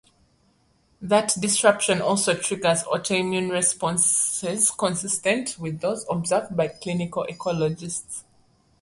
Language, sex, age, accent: English, female, 30-39, Southern African (South Africa, Zimbabwe, Namibia)